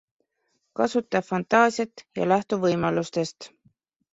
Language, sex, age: Estonian, female, 30-39